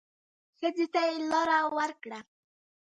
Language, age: Pashto, 19-29